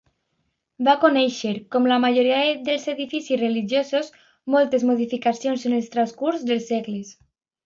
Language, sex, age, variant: Catalan, female, under 19, Alacantí